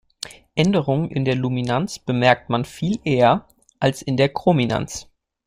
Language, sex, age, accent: German, male, 19-29, Deutschland Deutsch